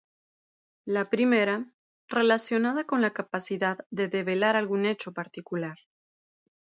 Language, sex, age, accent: Spanish, female, 30-39, México